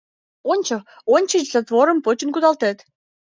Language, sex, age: Mari, female, 19-29